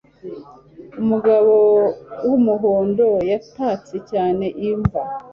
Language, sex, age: Kinyarwanda, female, 40-49